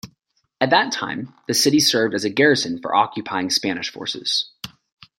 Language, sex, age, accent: English, male, 19-29, United States English